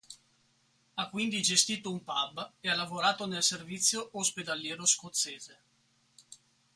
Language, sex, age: Italian, male, 40-49